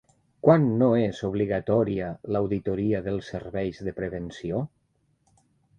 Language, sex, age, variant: Catalan, male, 50-59, Nord-Occidental